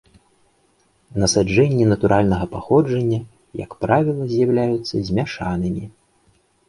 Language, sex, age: Belarusian, male, 30-39